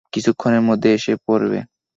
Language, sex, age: Bengali, male, under 19